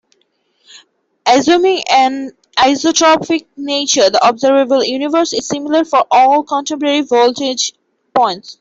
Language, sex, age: English, female, 19-29